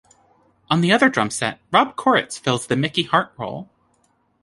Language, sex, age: English, female, 30-39